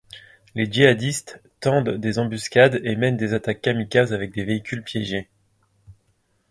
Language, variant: French, Français de métropole